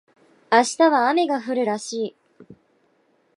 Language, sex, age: Japanese, female, 19-29